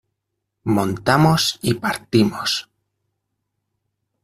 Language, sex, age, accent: Spanish, male, under 19, España: Centro-Sur peninsular (Madrid, Toledo, Castilla-La Mancha)